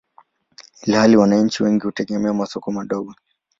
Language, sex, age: Swahili, male, 19-29